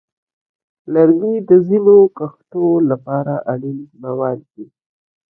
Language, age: Pashto, 30-39